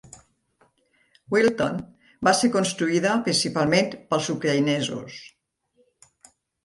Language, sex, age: Catalan, female, 60-69